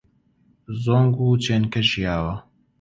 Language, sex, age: Central Kurdish, male, 19-29